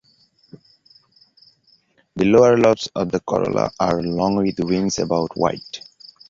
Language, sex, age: English, male, 19-29